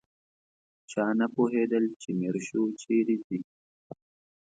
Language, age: Pashto, 30-39